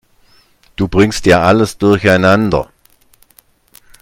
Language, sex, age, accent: German, male, 60-69, Deutschland Deutsch